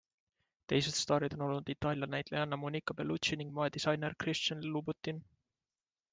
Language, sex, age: Estonian, male, 19-29